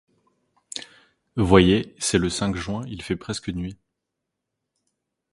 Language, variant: French, Français de métropole